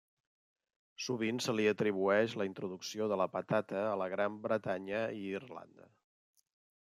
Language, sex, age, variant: Catalan, male, 50-59, Central